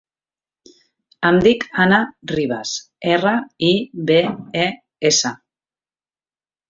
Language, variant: Catalan, Central